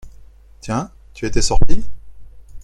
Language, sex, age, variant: French, male, 30-39, Français de métropole